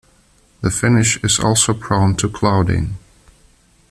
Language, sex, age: English, male, 30-39